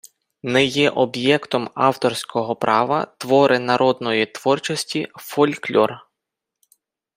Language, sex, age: Ukrainian, male, 30-39